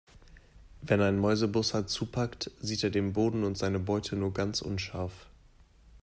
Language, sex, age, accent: German, male, 19-29, Deutschland Deutsch